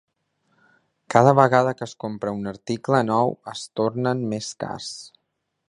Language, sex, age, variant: Catalan, male, 30-39, Balear